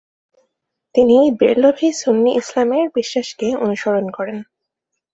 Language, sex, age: Bengali, female, 19-29